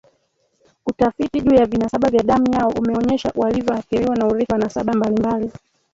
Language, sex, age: Swahili, female, 19-29